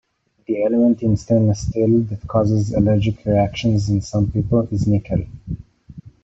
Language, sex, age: English, male, 19-29